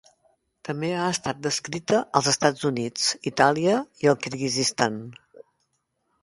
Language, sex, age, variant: Catalan, female, 70-79, Central